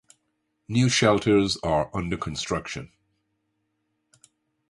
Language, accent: English, Canadian English